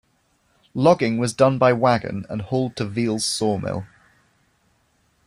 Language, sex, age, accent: English, male, 19-29, England English